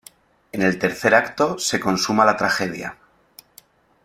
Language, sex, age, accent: Spanish, male, 30-39, España: Centro-Sur peninsular (Madrid, Toledo, Castilla-La Mancha)